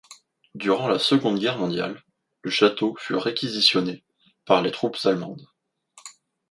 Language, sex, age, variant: French, male, 19-29, Français de métropole